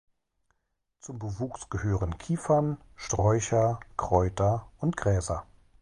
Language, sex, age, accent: German, male, 40-49, Deutschland Deutsch